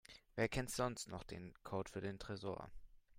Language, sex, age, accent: German, male, under 19, Deutschland Deutsch